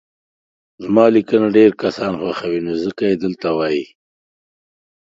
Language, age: Pashto, 50-59